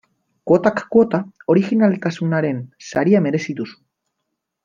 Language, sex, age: Basque, male, 19-29